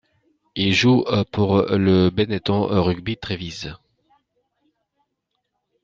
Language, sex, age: French, male, 30-39